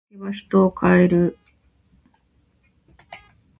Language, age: Japanese, 30-39